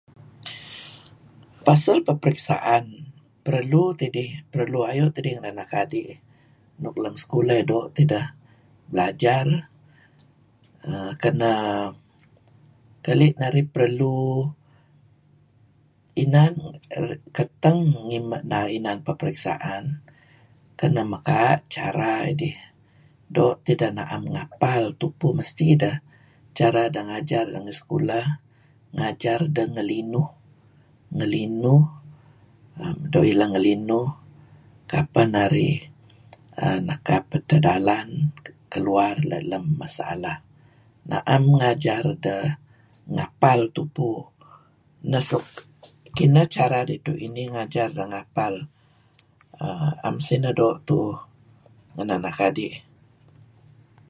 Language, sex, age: Kelabit, female, 60-69